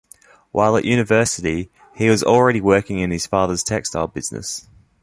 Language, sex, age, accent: English, male, 19-29, Australian English